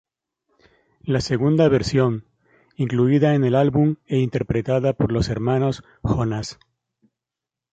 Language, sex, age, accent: Spanish, male, 30-39, España: Centro-Sur peninsular (Madrid, Toledo, Castilla-La Mancha)